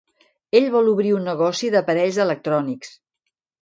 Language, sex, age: Catalan, female, 60-69